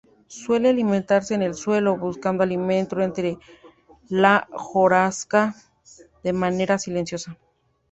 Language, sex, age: Spanish, female, 30-39